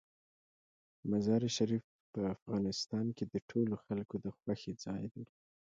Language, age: Pashto, 19-29